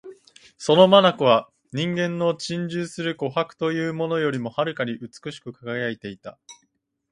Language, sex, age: Japanese, male, under 19